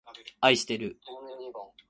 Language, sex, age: Japanese, male, 19-29